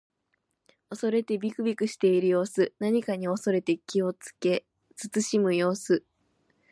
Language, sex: Japanese, female